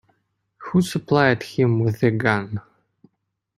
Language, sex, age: English, male, 30-39